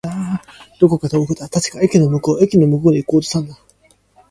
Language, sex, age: Japanese, male, 19-29